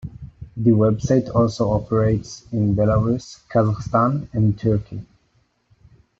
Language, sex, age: English, male, 19-29